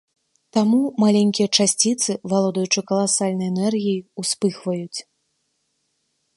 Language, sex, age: Belarusian, female, 30-39